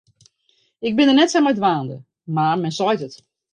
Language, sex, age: Western Frisian, female, 40-49